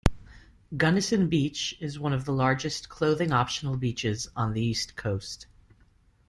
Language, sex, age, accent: English, female, 40-49, United States English